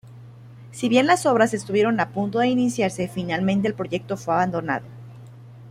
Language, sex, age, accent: Spanish, female, 30-39, Caribe: Cuba, Venezuela, Puerto Rico, República Dominicana, Panamá, Colombia caribeña, México caribeño, Costa del golfo de México